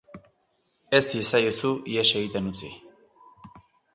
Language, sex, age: Basque, male, 40-49